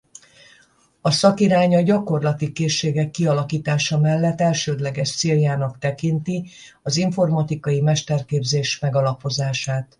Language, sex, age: Hungarian, female, 60-69